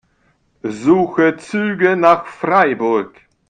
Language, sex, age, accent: German, male, 60-69, Deutschland Deutsch